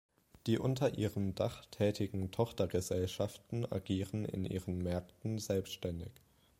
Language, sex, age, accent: German, male, 19-29, Deutschland Deutsch